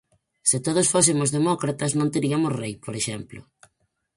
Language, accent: Galician, Normativo (estándar)